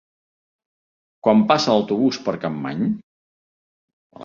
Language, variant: Catalan, Central